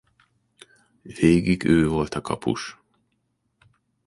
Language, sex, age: Hungarian, male, 40-49